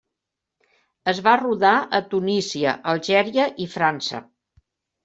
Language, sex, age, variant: Catalan, female, 60-69, Central